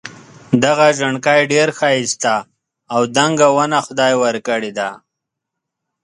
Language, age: Pashto, 30-39